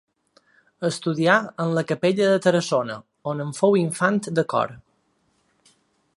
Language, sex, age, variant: Catalan, male, 30-39, Balear